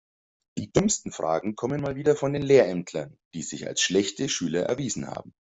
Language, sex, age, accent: German, male, 40-49, Deutschland Deutsch